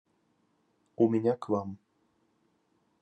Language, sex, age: Russian, male, 19-29